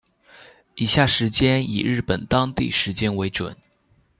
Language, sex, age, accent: Chinese, male, under 19, 出生地：湖南省